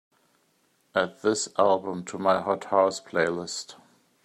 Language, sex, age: English, male, 50-59